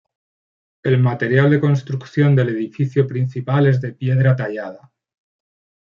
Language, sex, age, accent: Spanish, male, 40-49, España: Norte peninsular (Asturias, Castilla y León, Cantabria, País Vasco, Navarra, Aragón, La Rioja, Guadalajara, Cuenca)